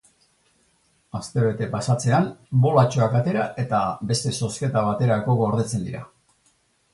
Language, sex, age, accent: Basque, male, 60-69, Erdialdekoa edo Nafarra (Gipuzkoa, Nafarroa)